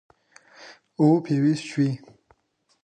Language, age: Pashto, 19-29